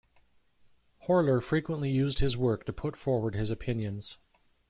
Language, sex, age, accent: English, male, 50-59, United States English